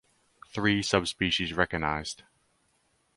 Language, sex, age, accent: English, male, 19-29, United States English